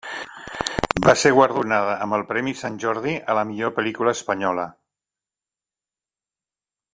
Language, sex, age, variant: Catalan, male, 50-59, Central